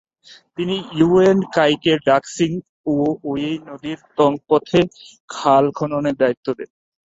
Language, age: Bengali, 30-39